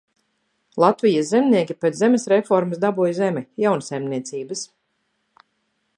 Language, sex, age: Latvian, female, 40-49